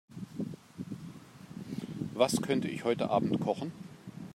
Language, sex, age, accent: German, male, 50-59, Deutschland Deutsch